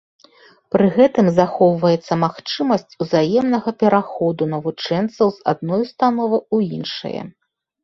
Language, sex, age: Belarusian, female, 50-59